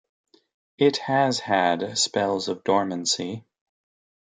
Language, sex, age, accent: English, male, 30-39, United States English